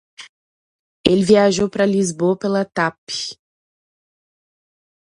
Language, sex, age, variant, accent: Portuguese, female, 30-39, Portuguese (Brasil), Mineiro